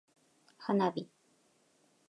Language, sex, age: Japanese, female, 40-49